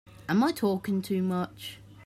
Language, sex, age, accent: English, male, under 19, England English